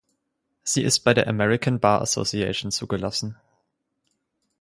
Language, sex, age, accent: German, male, 19-29, Deutschland Deutsch